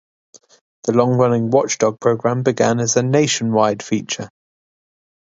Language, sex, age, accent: English, male, 30-39, England English